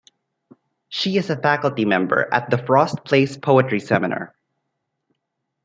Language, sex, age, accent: English, male, 19-29, Filipino